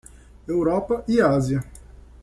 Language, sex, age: Portuguese, male, 19-29